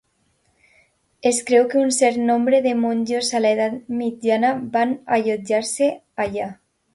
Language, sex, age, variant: Catalan, female, under 19, Alacantí